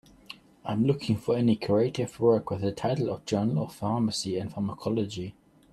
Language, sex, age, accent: English, male, 30-39, England English